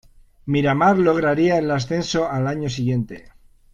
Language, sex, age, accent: Spanish, male, 40-49, España: Norte peninsular (Asturias, Castilla y León, Cantabria, País Vasco, Navarra, Aragón, La Rioja, Guadalajara, Cuenca)